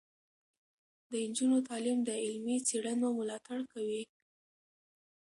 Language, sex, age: Pashto, female, under 19